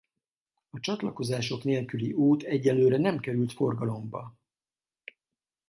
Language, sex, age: Hungarian, male, 50-59